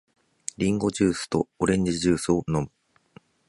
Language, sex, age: Japanese, male, 30-39